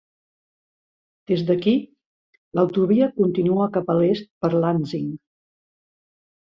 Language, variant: Catalan, Central